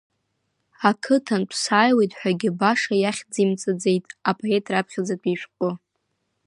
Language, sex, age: Abkhazian, female, under 19